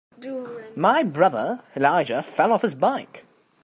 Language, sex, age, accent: English, male, under 19, New Zealand English